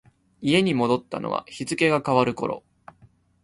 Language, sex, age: Japanese, male, 19-29